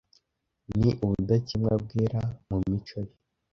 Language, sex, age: Kinyarwanda, male, under 19